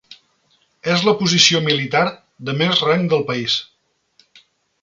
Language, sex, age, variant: Catalan, male, 40-49, Central